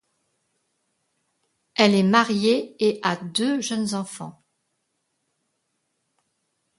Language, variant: French, Français de métropole